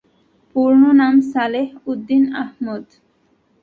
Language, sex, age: Bengali, female, under 19